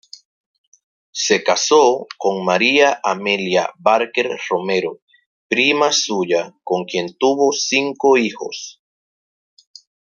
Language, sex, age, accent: Spanish, male, 30-39, Caribe: Cuba, Venezuela, Puerto Rico, República Dominicana, Panamá, Colombia caribeña, México caribeño, Costa del golfo de México